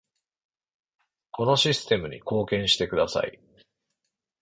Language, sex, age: Japanese, male, 40-49